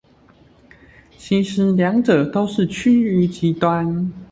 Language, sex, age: Chinese, male, under 19